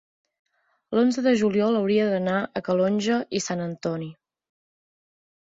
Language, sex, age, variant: Catalan, female, 19-29, Central